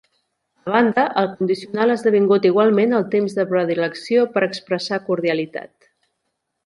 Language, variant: Catalan, Central